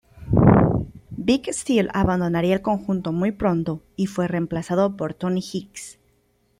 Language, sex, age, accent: Spanish, female, 30-39, Caribe: Cuba, Venezuela, Puerto Rico, República Dominicana, Panamá, Colombia caribeña, México caribeño, Costa del golfo de México